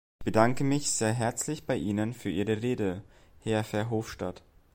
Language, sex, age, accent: German, male, 19-29, Deutschland Deutsch